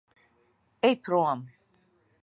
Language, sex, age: Latvian, female, 50-59